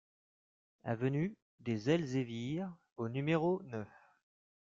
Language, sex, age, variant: French, male, 30-39, Français de métropole